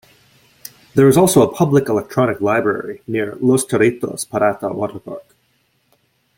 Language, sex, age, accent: English, male, 19-29, United States English